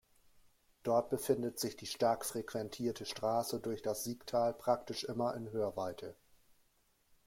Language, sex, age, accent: German, male, 40-49, Deutschland Deutsch